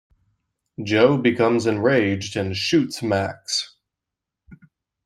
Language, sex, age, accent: English, male, 19-29, United States English